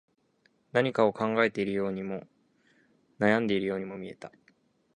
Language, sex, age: Japanese, male, 19-29